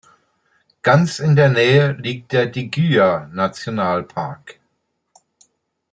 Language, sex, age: German, male, 60-69